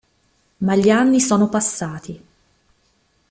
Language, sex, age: Italian, female, 19-29